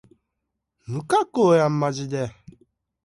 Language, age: Japanese, under 19